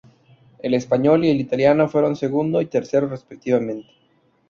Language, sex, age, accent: Spanish, male, 19-29, México